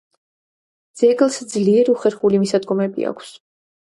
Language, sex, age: Georgian, female, under 19